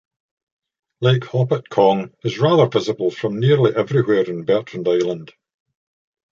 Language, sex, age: English, male, 60-69